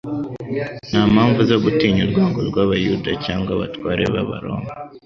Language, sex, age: Kinyarwanda, male, under 19